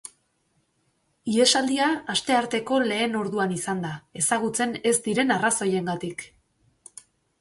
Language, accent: Basque, Erdialdekoa edo Nafarra (Gipuzkoa, Nafarroa)